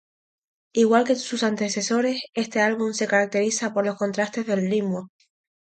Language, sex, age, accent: Spanish, female, 19-29, España: Islas Canarias